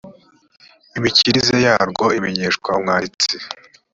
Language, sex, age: Kinyarwanda, male, 19-29